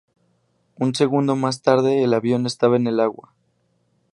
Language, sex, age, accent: Spanish, male, 19-29, México